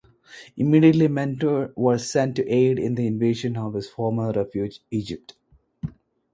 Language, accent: English, India and South Asia (India, Pakistan, Sri Lanka)